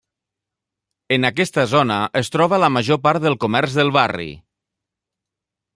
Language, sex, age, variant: Catalan, male, 40-49, Nord-Occidental